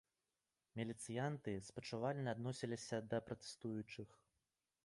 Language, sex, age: Belarusian, male, 19-29